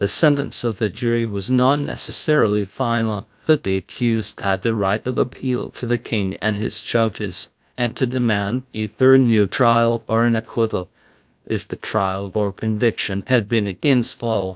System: TTS, GlowTTS